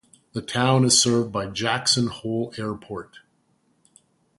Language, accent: English, Canadian English